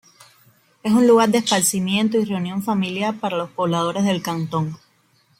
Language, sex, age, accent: Spanish, female, 19-29, Caribe: Cuba, Venezuela, Puerto Rico, República Dominicana, Panamá, Colombia caribeña, México caribeño, Costa del golfo de México